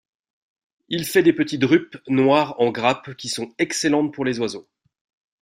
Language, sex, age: French, male, 40-49